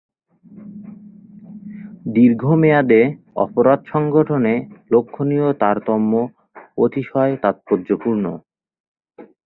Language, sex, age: Bengali, male, 19-29